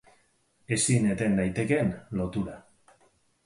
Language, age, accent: Basque, 40-49, Mendebalekoa (Araba, Bizkaia, Gipuzkoako mendebaleko herri batzuk)